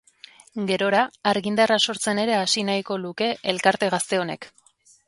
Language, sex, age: Basque, female, 30-39